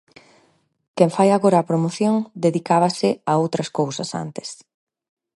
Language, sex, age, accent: Galician, female, 30-39, Normativo (estándar)